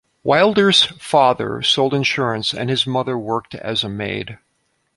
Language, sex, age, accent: English, male, 50-59, United States English